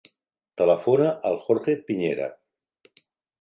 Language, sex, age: Catalan, male, 60-69